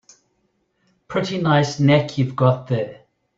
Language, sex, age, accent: English, male, 50-59, Southern African (South Africa, Zimbabwe, Namibia)